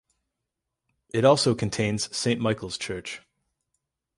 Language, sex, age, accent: English, male, 30-39, United States English